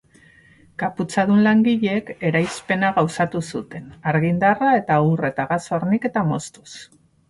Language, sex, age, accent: Basque, female, 40-49, Mendebalekoa (Araba, Bizkaia, Gipuzkoako mendebaleko herri batzuk)